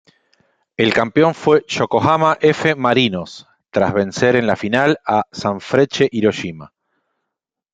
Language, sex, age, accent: Spanish, male, 40-49, Rioplatense: Argentina, Uruguay, este de Bolivia, Paraguay